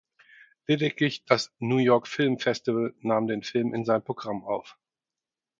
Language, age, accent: German, 40-49, Deutschland Deutsch